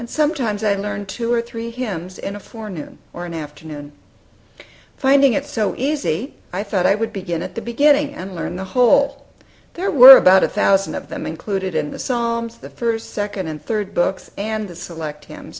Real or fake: real